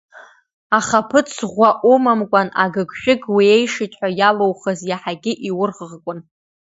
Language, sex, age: Abkhazian, female, under 19